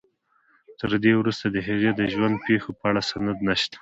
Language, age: Pashto, 19-29